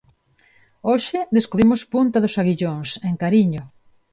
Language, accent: Galician, Neofalante